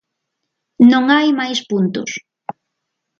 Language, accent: Galician, Atlántico (seseo e gheada)